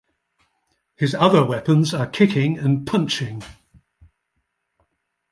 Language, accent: English, England English